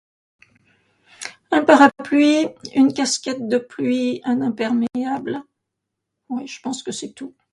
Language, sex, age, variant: French, female, 70-79, Français de métropole